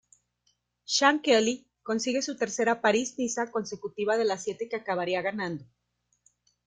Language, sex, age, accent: Spanish, female, 40-49, México